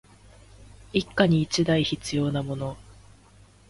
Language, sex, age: Japanese, female, 19-29